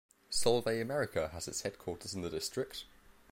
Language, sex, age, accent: English, male, under 19, England English